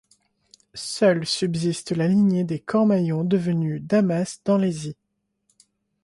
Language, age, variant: French, 19-29, Français de métropole